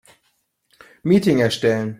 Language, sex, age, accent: German, male, 30-39, Deutschland Deutsch